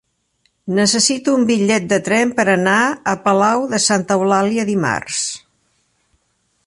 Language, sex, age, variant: Catalan, female, 50-59, Central